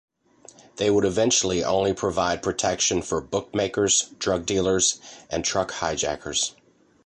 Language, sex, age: English, male, 50-59